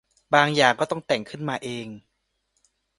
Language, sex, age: Thai, male, 19-29